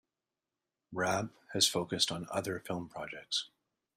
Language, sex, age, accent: English, male, 40-49, Canadian English